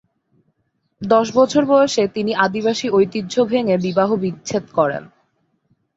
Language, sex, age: Bengali, female, 19-29